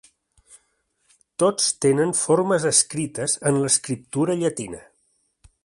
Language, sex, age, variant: Catalan, male, 60-69, Central